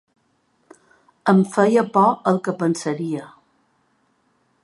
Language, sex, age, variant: Catalan, female, 50-59, Balear